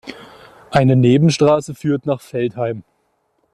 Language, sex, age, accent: German, male, 19-29, Deutschland Deutsch